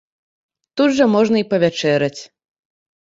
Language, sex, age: Belarusian, female, 30-39